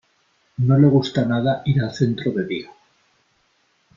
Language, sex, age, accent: Spanish, male, 30-39, España: Norte peninsular (Asturias, Castilla y León, Cantabria, País Vasco, Navarra, Aragón, La Rioja, Guadalajara, Cuenca)